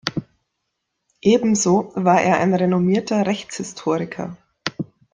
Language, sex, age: German, female, 30-39